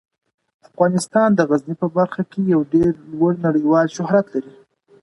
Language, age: Pashto, 19-29